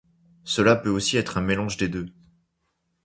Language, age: French, 19-29